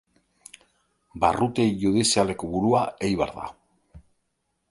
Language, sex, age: Basque, male, 40-49